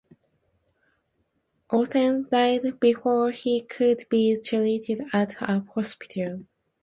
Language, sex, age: English, female, 19-29